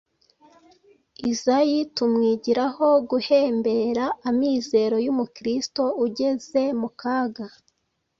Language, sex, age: Kinyarwanda, female, 30-39